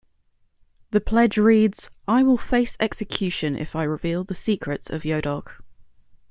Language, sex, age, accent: English, female, 19-29, England English